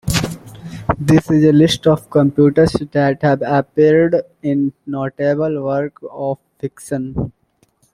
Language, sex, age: English, male, 19-29